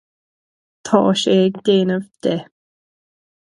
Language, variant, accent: Irish, Gaeilge na Mumhan, Cainteoir líofa, ní ó dhúchas